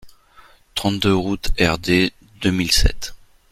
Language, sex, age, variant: French, male, 40-49, Français de métropole